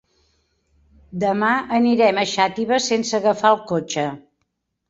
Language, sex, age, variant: Catalan, female, 70-79, Central